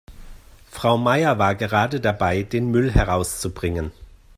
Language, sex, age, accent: German, male, 40-49, Deutschland Deutsch